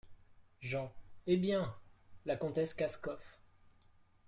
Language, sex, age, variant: French, male, 19-29, Français de métropole